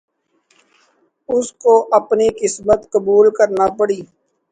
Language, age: Urdu, 40-49